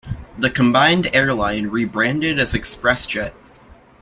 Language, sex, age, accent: English, male, under 19, Canadian English